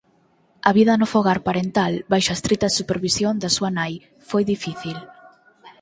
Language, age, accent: Galician, 19-29, Normativo (estándar)